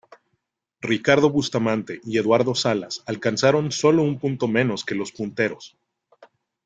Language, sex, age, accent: Spanish, male, 30-39, México